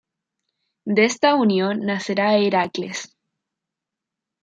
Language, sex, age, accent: Spanish, female, 19-29, Chileno: Chile, Cuyo